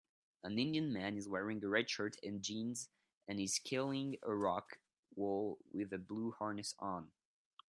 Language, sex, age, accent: English, male, under 19, United States English